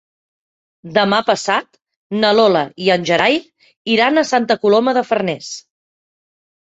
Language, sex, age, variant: Catalan, female, 40-49, Central